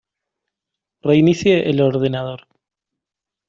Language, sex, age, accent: Spanish, male, 30-39, Rioplatense: Argentina, Uruguay, este de Bolivia, Paraguay